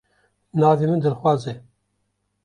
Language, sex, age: Kurdish, male, 50-59